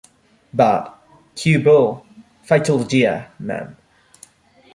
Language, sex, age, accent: Spanish, male, 19-29, Chileno: Chile, Cuyo